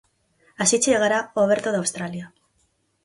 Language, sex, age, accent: Galician, female, 19-29, Normativo (estándar)